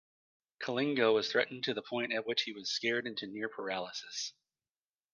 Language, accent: English, United States English